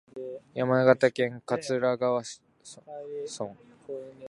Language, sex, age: Japanese, male, under 19